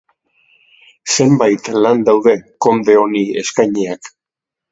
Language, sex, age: Basque, male, 60-69